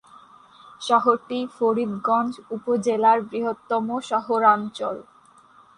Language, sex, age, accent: Bengali, female, 19-29, Native